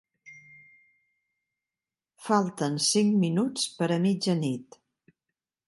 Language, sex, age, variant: Catalan, female, 60-69, Central